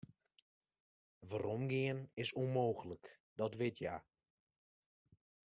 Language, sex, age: Western Frisian, male, 19-29